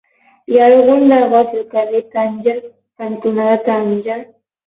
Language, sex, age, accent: Catalan, female, 19-29, central; nord-occidental; valencià; aprenent (recent, des del castellà); aprenent (recent, des d'altres llengües)